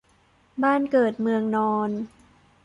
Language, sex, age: Thai, female, 19-29